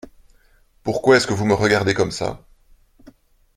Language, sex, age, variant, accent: French, male, 40-49, Français d'Europe, Français de Belgique